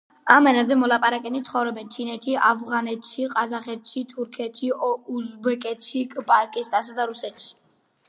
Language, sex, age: Georgian, female, 30-39